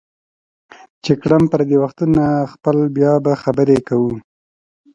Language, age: Pashto, 30-39